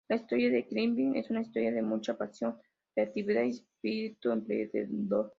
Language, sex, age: Spanish, female, 19-29